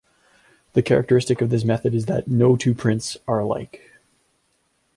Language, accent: English, Canadian English